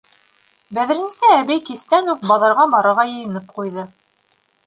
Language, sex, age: Bashkir, female, 19-29